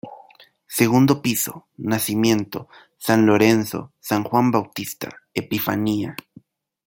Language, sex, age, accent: Spanish, male, 19-29, América central